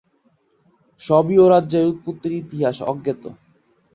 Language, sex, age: Bengali, male, 19-29